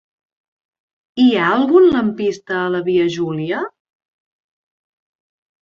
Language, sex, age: Catalan, female, 30-39